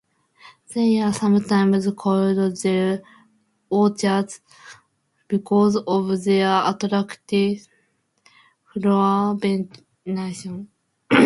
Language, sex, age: English, female, under 19